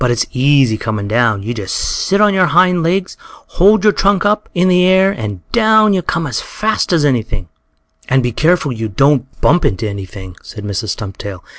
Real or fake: real